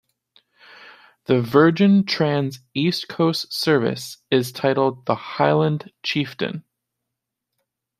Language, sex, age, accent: English, male, 30-39, Canadian English